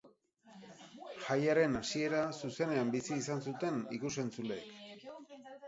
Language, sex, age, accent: Basque, male, 50-59, Erdialdekoa edo Nafarra (Gipuzkoa, Nafarroa)